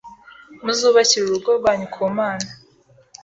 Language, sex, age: Kinyarwanda, female, 19-29